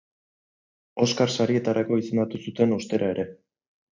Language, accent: Basque, Erdialdekoa edo Nafarra (Gipuzkoa, Nafarroa)